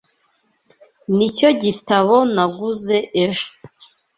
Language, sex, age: Kinyarwanda, female, 19-29